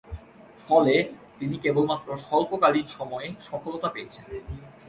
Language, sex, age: Bengali, male, 19-29